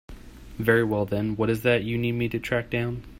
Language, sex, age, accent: English, male, 19-29, United States English